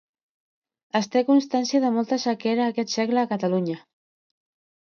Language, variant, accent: Catalan, Central, central